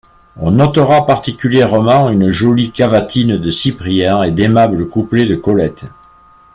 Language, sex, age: French, male, 70-79